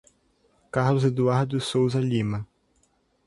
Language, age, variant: Portuguese, 19-29, Portuguese (Brasil)